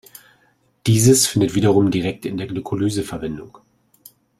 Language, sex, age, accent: German, male, 30-39, Deutschland Deutsch